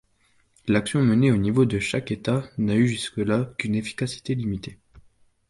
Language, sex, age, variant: French, male, 19-29, Français de métropole